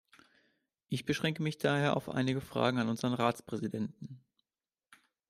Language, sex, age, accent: German, male, 19-29, Deutschland Deutsch